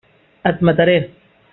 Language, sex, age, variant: Catalan, female, 40-49, Central